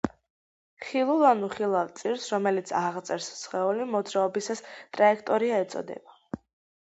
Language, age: Georgian, under 19